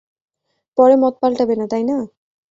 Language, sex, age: Bengali, female, 19-29